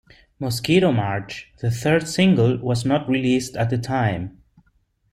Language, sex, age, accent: English, male, 30-39, United States English